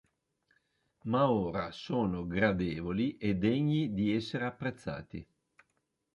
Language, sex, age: Italian, female, 60-69